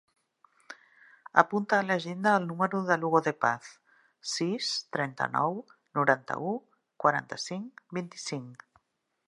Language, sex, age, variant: Catalan, female, 50-59, Central